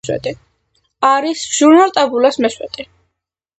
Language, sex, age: Georgian, female, under 19